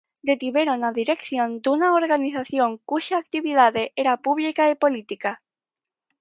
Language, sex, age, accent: Galician, female, under 19, Normativo (estándar)